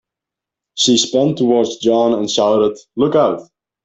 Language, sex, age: English, male, under 19